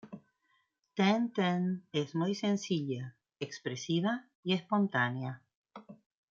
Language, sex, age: Spanish, female, 50-59